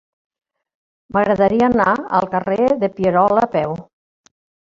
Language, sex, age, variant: Catalan, female, 60-69, Central